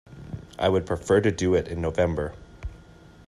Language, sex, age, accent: English, male, 19-29, Canadian English